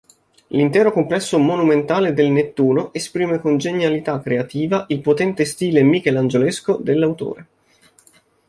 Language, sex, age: Italian, male, 19-29